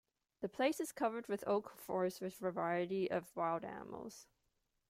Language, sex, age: English, female, 19-29